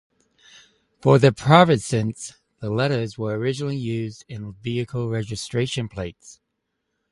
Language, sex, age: English, male, 30-39